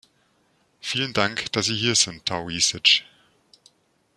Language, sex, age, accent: German, male, 40-49, Deutschland Deutsch